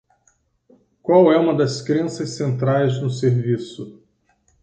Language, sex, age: Portuguese, male, 60-69